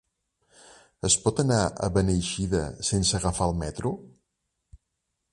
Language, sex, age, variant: Catalan, male, 50-59, Central